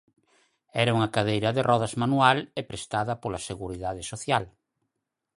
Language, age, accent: Galician, 60-69, Normativo (estándar)